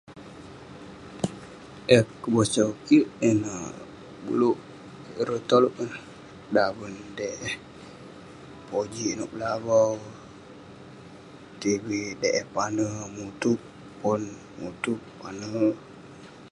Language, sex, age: Western Penan, male, under 19